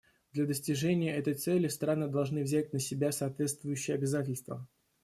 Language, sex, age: Russian, male, 19-29